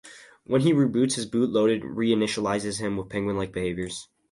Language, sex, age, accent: English, male, under 19, United States English